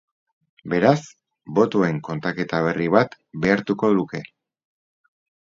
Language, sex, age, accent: Basque, male, 40-49, Erdialdekoa edo Nafarra (Gipuzkoa, Nafarroa)